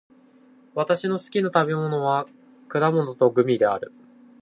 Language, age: Japanese, 19-29